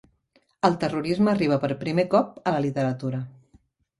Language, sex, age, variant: Catalan, female, 40-49, Central